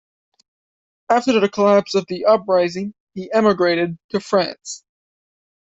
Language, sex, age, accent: English, male, 19-29, United States English